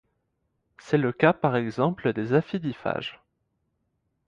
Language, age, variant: French, 19-29, Français de métropole